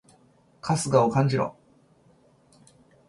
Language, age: Japanese, 40-49